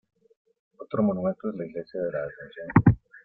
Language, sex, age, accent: Spanish, male, 50-59, América central